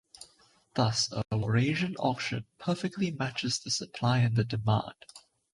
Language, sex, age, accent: English, male, 19-29, Malaysian English